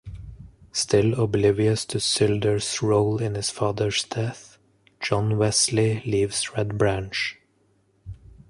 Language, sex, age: English, male, 30-39